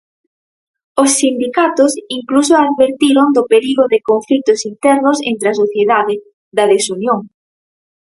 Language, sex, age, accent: Galician, female, under 19, Normativo (estándar)